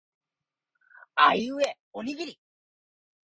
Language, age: Japanese, 19-29